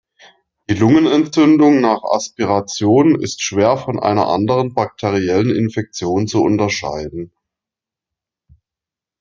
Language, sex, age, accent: German, male, 30-39, Deutschland Deutsch